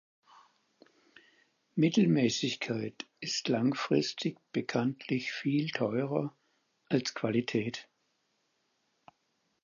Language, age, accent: German, 70-79, Deutschland Deutsch